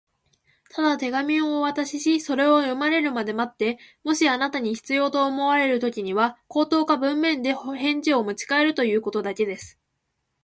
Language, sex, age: Japanese, female, 19-29